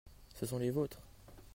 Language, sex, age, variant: French, male, under 19, Français de métropole